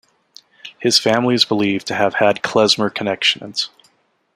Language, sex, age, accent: English, male, 40-49, United States English